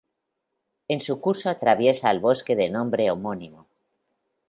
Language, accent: Spanish, España: Centro-Sur peninsular (Madrid, Toledo, Castilla-La Mancha)